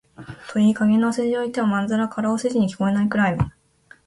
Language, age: Japanese, 19-29